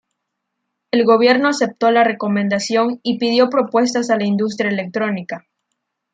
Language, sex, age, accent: Spanish, female, 19-29, México